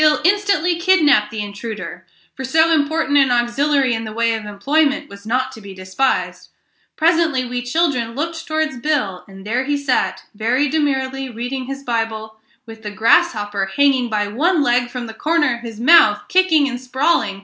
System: none